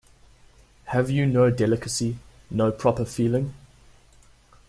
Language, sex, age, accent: English, male, under 19, Southern African (South Africa, Zimbabwe, Namibia)